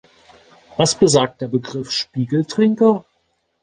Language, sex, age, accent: German, male, 40-49, Deutschland Deutsch